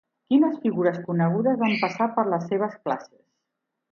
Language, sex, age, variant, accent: Catalan, female, 50-59, Central, central